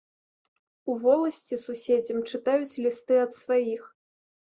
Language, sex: Belarusian, female